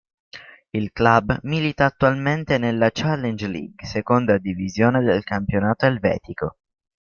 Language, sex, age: Italian, male, under 19